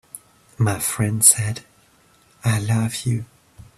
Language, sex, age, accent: English, male, 30-39, England English